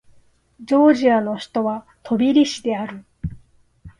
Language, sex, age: Japanese, female, 30-39